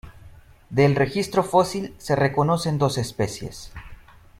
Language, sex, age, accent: Spanish, male, 19-29, México